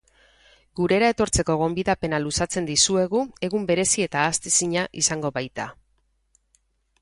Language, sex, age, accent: Basque, female, 40-49, Mendebalekoa (Araba, Bizkaia, Gipuzkoako mendebaleko herri batzuk)